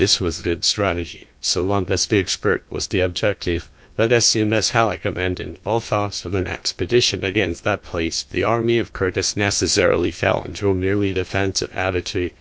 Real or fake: fake